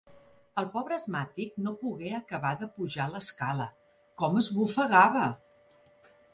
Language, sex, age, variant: Catalan, female, 50-59, Central